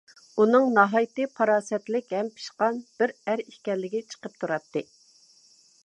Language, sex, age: Uyghur, female, 50-59